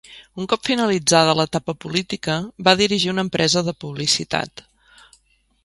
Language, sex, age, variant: Catalan, female, 40-49, Central